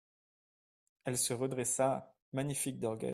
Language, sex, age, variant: French, male, 19-29, Français de métropole